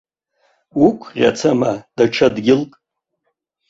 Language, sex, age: Abkhazian, male, 60-69